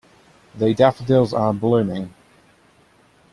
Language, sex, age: English, male, 19-29